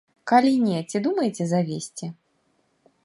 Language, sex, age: Belarusian, female, 40-49